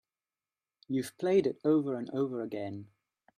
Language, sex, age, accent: English, male, 19-29, England English